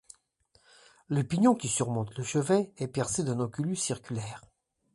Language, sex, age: French, male, 50-59